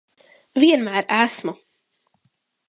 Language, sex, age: Latvian, male, under 19